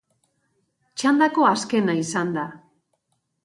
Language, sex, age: Basque, female, 40-49